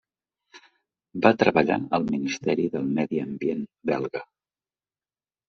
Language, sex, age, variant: Catalan, male, 50-59, Central